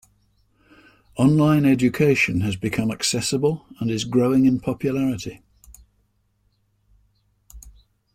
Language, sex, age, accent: English, male, 70-79, England English